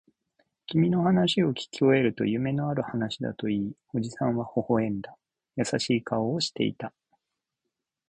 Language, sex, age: Japanese, male, 30-39